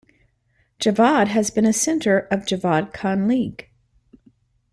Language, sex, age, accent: English, female, 50-59, United States English